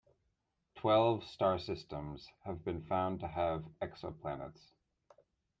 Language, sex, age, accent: English, male, 40-49, United States English